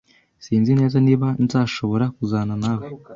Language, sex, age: Kinyarwanda, male, 30-39